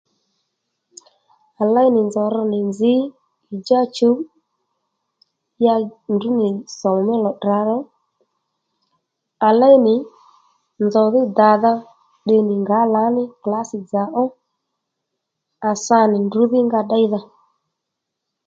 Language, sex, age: Lendu, female, 30-39